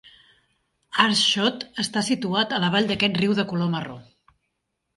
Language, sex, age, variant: Catalan, female, 40-49, Central